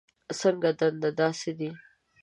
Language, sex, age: Pashto, female, 19-29